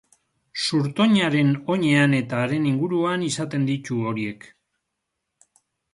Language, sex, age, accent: Basque, male, 50-59, Mendebalekoa (Araba, Bizkaia, Gipuzkoako mendebaleko herri batzuk)